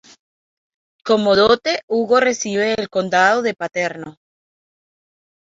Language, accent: Spanish, España: Norte peninsular (Asturias, Castilla y León, Cantabria, País Vasco, Navarra, Aragón, La Rioja, Guadalajara, Cuenca)